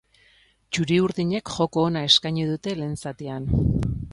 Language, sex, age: Basque, female, 40-49